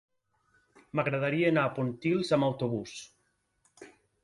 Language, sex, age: Catalan, male, 40-49